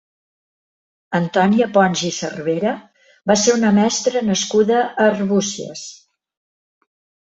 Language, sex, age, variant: Catalan, female, 60-69, Central